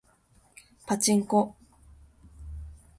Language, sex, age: Japanese, female, 19-29